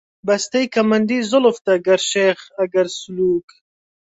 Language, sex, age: Central Kurdish, male, 19-29